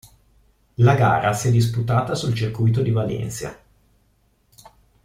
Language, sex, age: Italian, male, 19-29